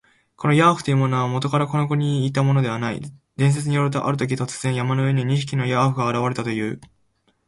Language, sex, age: Japanese, male, 19-29